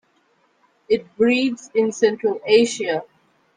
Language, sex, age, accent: English, female, 19-29, India and South Asia (India, Pakistan, Sri Lanka)